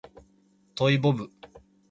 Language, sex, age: Japanese, male, 19-29